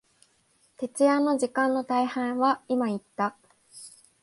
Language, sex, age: Japanese, female, 19-29